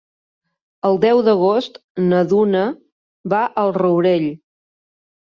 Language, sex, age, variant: Catalan, female, 50-59, Central